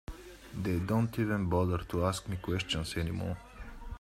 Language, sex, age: English, male, 30-39